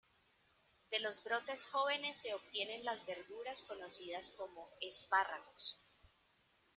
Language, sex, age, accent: Spanish, female, 30-39, Caribe: Cuba, Venezuela, Puerto Rico, República Dominicana, Panamá, Colombia caribeña, México caribeño, Costa del golfo de México